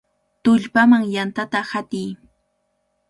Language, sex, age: Cajatambo North Lima Quechua, female, 19-29